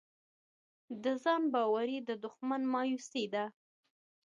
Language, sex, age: Pashto, female, under 19